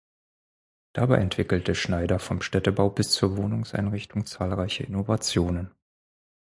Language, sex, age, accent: German, male, 30-39, Deutschland Deutsch